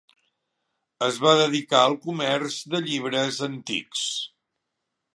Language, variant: Catalan, Central